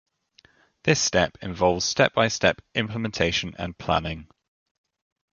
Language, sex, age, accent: English, male, 19-29, England English